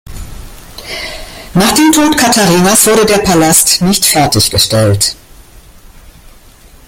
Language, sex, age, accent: German, female, 60-69, Deutschland Deutsch